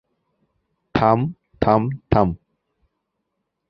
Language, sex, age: Bengali, male, 19-29